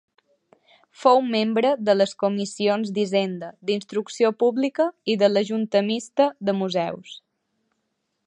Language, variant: Catalan, Balear